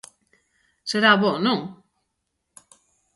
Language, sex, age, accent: Galician, female, 30-39, Oriental (común en zona oriental)